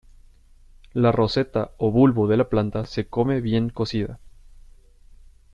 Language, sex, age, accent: Spanish, male, 19-29, México